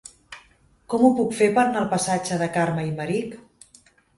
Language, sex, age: Catalan, female, 40-49